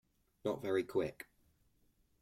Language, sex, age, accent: English, male, 19-29, England English